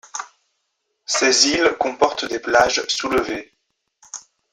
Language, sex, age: French, male, under 19